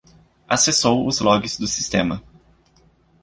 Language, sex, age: Portuguese, male, 19-29